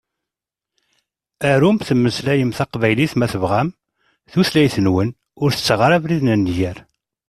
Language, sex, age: Kabyle, male, 40-49